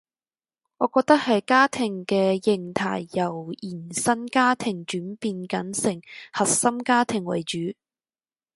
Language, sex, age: Cantonese, female, 19-29